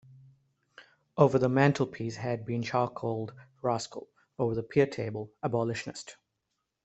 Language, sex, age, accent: English, male, 30-39, Southern African (South Africa, Zimbabwe, Namibia)